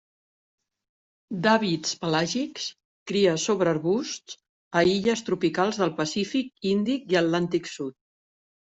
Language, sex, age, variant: Catalan, female, 50-59, Central